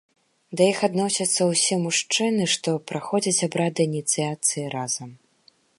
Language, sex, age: Belarusian, female, 19-29